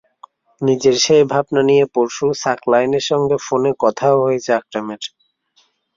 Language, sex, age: Bengali, male, 19-29